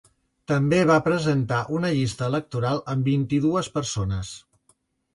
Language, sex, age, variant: Catalan, male, 50-59, Central